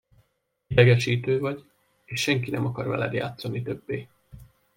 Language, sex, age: Hungarian, male, 19-29